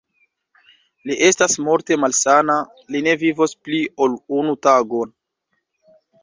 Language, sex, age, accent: Esperanto, male, 19-29, Internacia